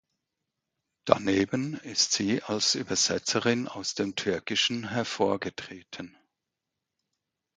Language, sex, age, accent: German, male, 60-69, Deutschland Deutsch; Schweizerdeutsch